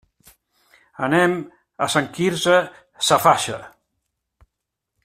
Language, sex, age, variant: Catalan, male, 70-79, Central